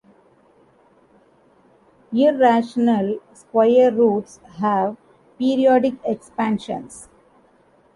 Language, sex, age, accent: English, female, 40-49, India and South Asia (India, Pakistan, Sri Lanka)